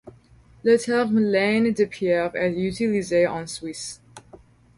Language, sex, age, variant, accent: French, female, 19-29, Français d'Amérique du Nord, Français du Canada